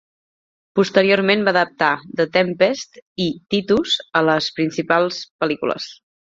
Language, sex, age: Catalan, female, 30-39